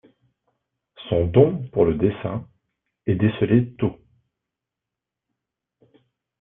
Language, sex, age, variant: French, male, 19-29, Français de métropole